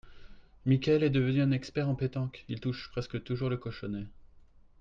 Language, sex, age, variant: French, male, 30-39, Français de métropole